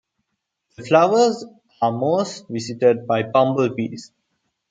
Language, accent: English, India and South Asia (India, Pakistan, Sri Lanka)